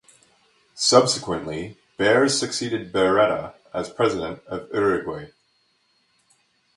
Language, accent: English, Canadian English